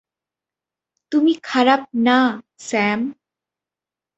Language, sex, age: Bengali, female, under 19